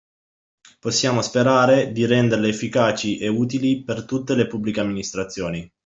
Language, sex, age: Italian, male, 19-29